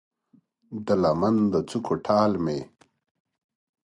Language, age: Pashto, 40-49